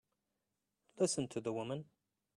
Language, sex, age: English, male, 30-39